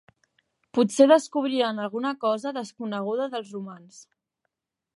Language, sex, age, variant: Catalan, female, 40-49, Central